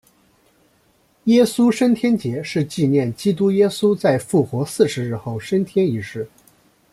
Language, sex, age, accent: Chinese, male, 19-29, 出生地：江苏省